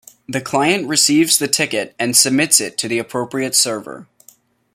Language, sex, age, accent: English, male, under 19, United States English